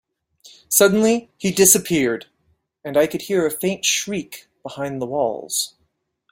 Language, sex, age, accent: English, male, 40-49, United States English